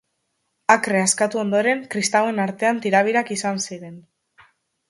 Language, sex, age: Basque, female, under 19